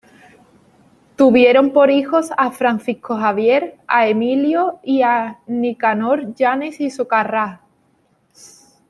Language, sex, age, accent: Spanish, female, 19-29, España: Sur peninsular (Andalucia, Extremadura, Murcia)